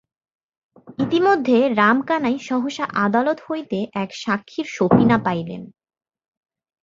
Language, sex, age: Bengali, female, 19-29